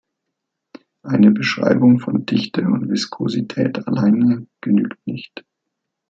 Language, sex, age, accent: German, male, 40-49, Deutschland Deutsch